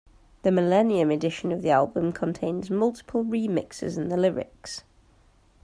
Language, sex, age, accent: English, female, 30-39, England English